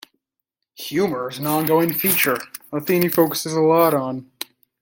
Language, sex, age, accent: English, male, 19-29, United States English